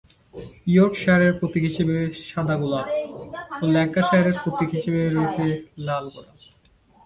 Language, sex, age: Bengali, male, 19-29